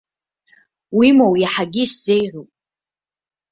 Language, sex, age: Abkhazian, female, under 19